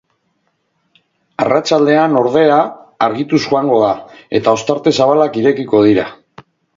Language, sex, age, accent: Basque, male, 40-49, Mendebalekoa (Araba, Bizkaia, Gipuzkoako mendebaleko herri batzuk)